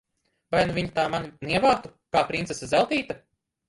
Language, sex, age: Latvian, male, 30-39